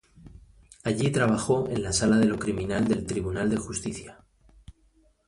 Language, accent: Spanish, España: Norte peninsular (Asturias, Castilla y León, Cantabria, País Vasco, Navarra, Aragón, La Rioja, Guadalajara, Cuenca)